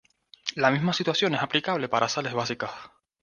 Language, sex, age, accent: Spanish, male, 19-29, España: Islas Canarias